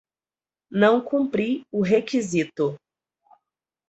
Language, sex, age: Portuguese, female, 40-49